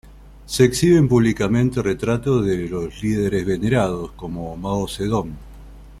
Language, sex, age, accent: Spanish, male, 40-49, Rioplatense: Argentina, Uruguay, este de Bolivia, Paraguay